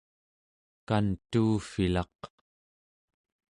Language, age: Central Yupik, 30-39